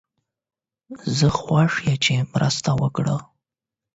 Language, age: Pashto, 19-29